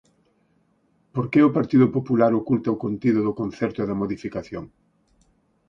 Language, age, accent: Galician, 50-59, Central (gheada)